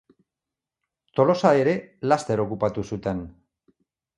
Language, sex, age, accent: Basque, male, 50-59, Mendebalekoa (Araba, Bizkaia, Gipuzkoako mendebaleko herri batzuk)